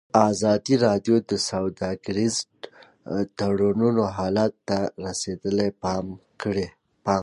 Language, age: Pashto, 30-39